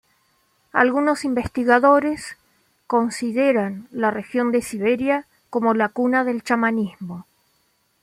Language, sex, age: Spanish, female, 40-49